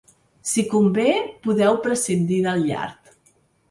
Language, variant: Catalan, Central